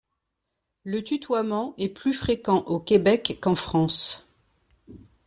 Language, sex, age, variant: French, female, 50-59, Français de métropole